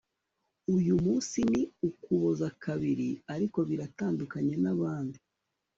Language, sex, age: Kinyarwanda, male, 30-39